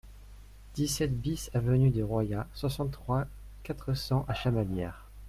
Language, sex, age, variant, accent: French, male, 19-29, Français de métropole, Français de l'est de la France